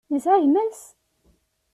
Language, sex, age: Kabyle, female, 19-29